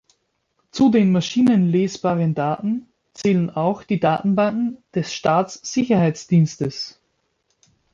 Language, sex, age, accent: German, male, 19-29, Österreichisches Deutsch